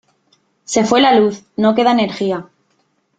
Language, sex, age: Spanish, female, 19-29